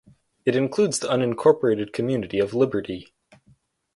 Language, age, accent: English, 19-29, United States English